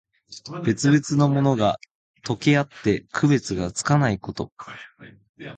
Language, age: Japanese, 19-29